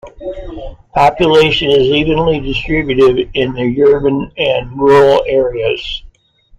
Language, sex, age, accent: English, male, 60-69, United States English